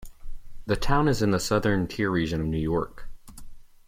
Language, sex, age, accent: English, male, 19-29, United States English